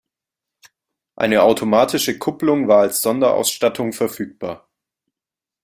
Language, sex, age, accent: German, male, 19-29, Deutschland Deutsch